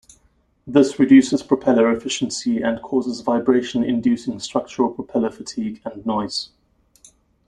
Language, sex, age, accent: English, male, 30-39, Southern African (South Africa, Zimbabwe, Namibia)